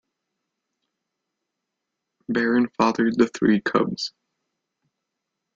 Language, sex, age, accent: English, male, 19-29, United States English